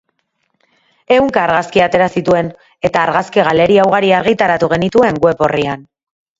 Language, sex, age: Basque, female, 30-39